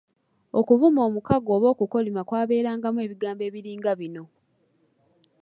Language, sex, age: Ganda, female, 19-29